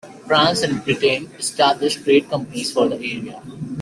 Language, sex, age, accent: English, male, 19-29, United States English